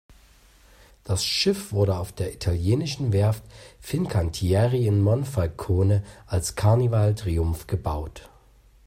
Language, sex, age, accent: German, male, 30-39, Deutschland Deutsch